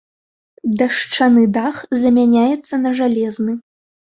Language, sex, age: Belarusian, female, 30-39